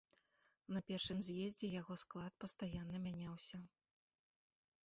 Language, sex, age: Belarusian, female, 40-49